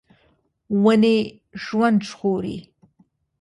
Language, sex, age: Pashto, female, 40-49